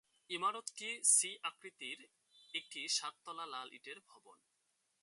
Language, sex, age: Bengali, male, 19-29